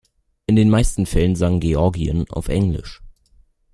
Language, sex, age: German, male, under 19